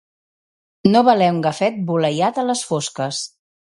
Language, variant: Catalan, Central